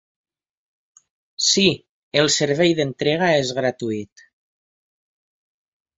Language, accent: Catalan, valencià